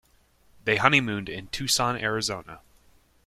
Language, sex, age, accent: English, male, 19-29, United States English